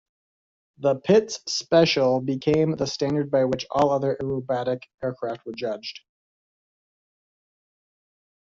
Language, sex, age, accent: English, male, 30-39, United States English